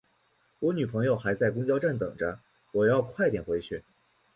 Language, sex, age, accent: Chinese, male, 19-29, 出生地：黑龙江省